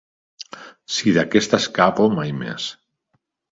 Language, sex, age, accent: Catalan, male, 40-49, valencià